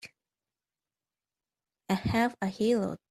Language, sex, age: English, female, 19-29